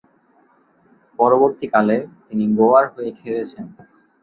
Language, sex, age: Bengali, male, 19-29